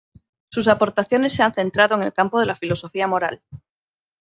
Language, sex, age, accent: Spanish, female, 40-49, España: Norte peninsular (Asturias, Castilla y León, Cantabria, País Vasco, Navarra, Aragón, La Rioja, Guadalajara, Cuenca)